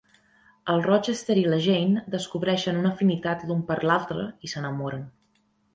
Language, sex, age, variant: Catalan, female, 30-39, Central